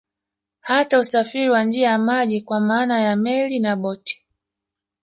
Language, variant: Swahili, Kiswahili cha Bara ya Tanzania